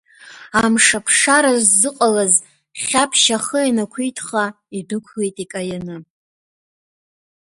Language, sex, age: Abkhazian, female, 19-29